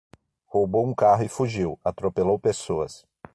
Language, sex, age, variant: Portuguese, male, 40-49, Portuguese (Brasil)